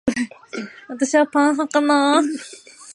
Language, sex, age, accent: Japanese, female, 19-29, 東京